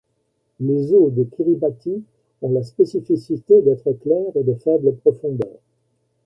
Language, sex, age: French, male, 70-79